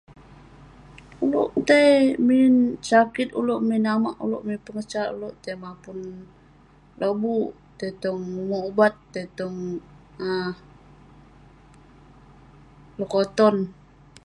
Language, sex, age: Western Penan, female, 19-29